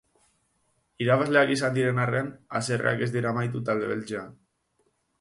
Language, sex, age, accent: Basque, male, 19-29, Mendebalekoa (Araba, Bizkaia, Gipuzkoako mendebaleko herri batzuk)